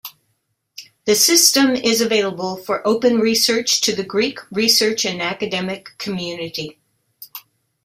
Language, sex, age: English, female, 60-69